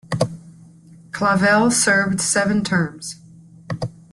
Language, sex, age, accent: English, female, 19-29, United States English